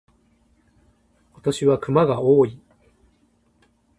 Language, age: Japanese, 50-59